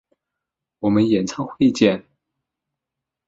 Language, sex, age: Chinese, male, 30-39